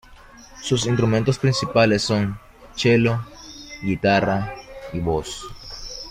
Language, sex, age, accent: Spanish, male, 19-29, México